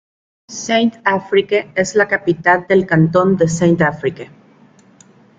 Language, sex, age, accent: Spanish, female, 30-39, México